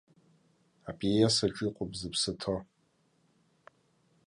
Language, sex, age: Abkhazian, male, 30-39